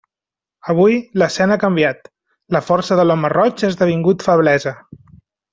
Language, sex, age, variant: Catalan, male, 30-39, Central